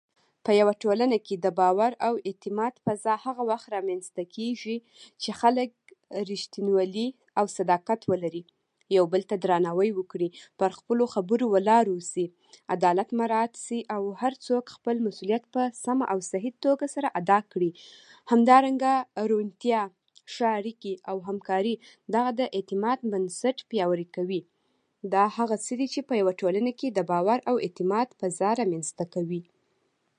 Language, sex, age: Pashto, female, 19-29